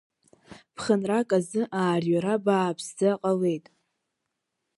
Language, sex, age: Abkhazian, female, under 19